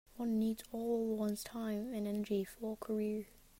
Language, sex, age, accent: English, female, under 19, England English